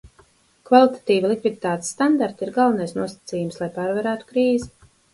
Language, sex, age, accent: Latvian, female, 40-49, Dzimtā valoda